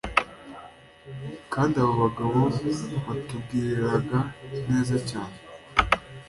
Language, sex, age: Kinyarwanda, male, under 19